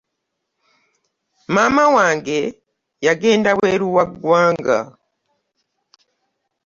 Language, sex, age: Ganda, female, 50-59